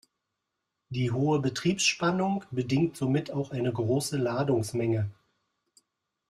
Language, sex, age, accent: German, male, 40-49, Deutschland Deutsch